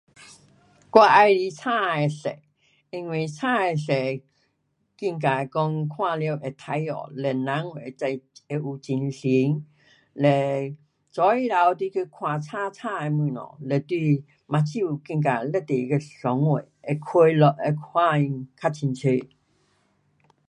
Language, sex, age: Pu-Xian Chinese, female, 70-79